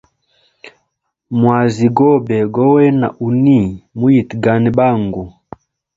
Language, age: Hemba, 19-29